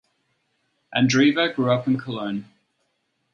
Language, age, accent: English, 30-39, Australian English